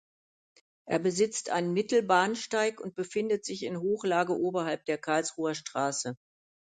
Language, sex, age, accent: German, female, 60-69, Deutschland Deutsch